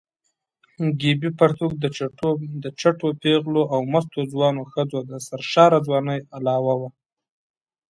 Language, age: Pashto, 19-29